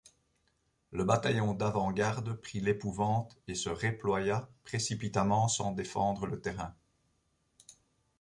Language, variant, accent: French, Français d'Europe, Français de Belgique